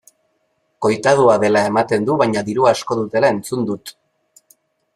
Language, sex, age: Basque, male, 19-29